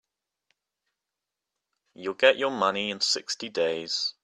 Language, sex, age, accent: English, male, 19-29, England English